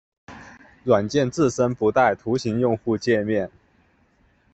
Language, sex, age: Chinese, male, 30-39